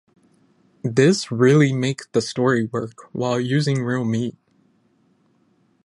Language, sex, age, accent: English, male, 19-29, United States English